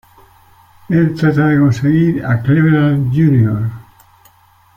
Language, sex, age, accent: Spanish, male, 60-69, España: Centro-Sur peninsular (Madrid, Toledo, Castilla-La Mancha)